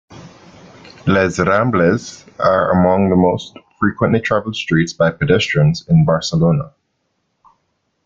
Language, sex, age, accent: English, male, 30-39, West Indies and Bermuda (Bahamas, Bermuda, Jamaica, Trinidad)